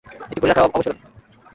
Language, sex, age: Bengali, male, under 19